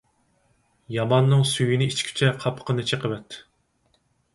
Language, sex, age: Uyghur, male, 30-39